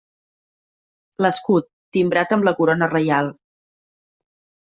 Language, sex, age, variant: Catalan, female, 30-39, Central